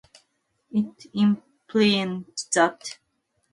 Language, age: English, 19-29